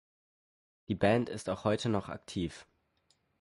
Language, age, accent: German, under 19, Deutschland Deutsch